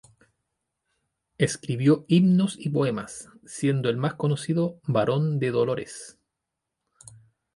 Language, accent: Spanish, Chileno: Chile, Cuyo